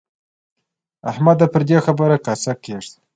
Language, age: Pashto, 19-29